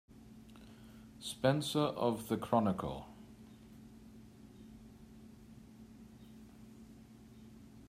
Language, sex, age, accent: English, male, 60-69, England English